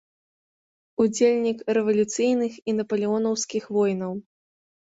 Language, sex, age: Belarusian, female, 19-29